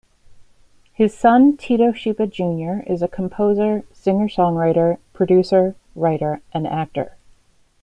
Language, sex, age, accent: English, female, 40-49, United States English